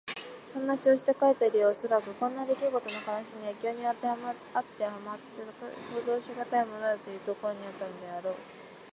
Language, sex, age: Japanese, female, 19-29